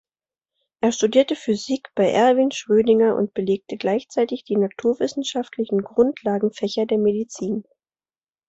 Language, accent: German, Deutschland Deutsch